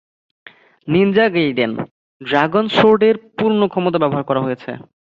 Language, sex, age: Bengali, male, 19-29